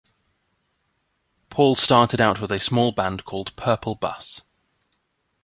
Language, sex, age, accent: English, male, 19-29, England English